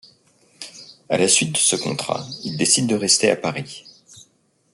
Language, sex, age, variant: French, male, 40-49, Français de métropole